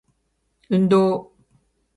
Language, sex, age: Japanese, female, 50-59